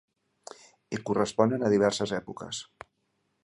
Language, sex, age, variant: Catalan, male, 50-59, Central